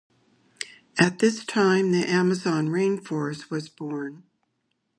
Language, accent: English, United States English